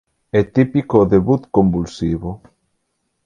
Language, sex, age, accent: Galician, male, 30-39, Atlántico (seseo e gheada)